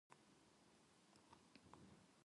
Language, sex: Japanese, female